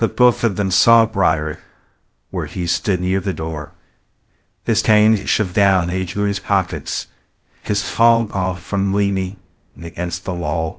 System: TTS, VITS